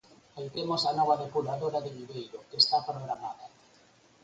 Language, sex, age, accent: Galician, male, 50-59, Normativo (estándar)